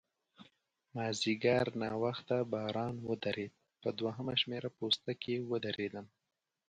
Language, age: Pashto, 19-29